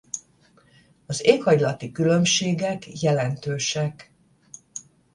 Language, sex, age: Hungarian, female, 60-69